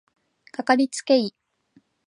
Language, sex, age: Japanese, female, 19-29